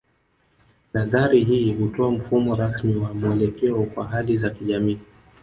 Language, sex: Swahili, male